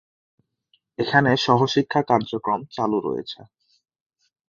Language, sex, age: Bengali, male, 19-29